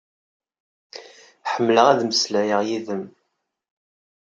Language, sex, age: Kabyle, male, 30-39